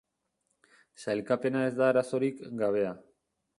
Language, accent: Basque, Erdialdekoa edo Nafarra (Gipuzkoa, Nafarroa)